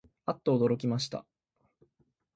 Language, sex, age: Japanese, male, 19-29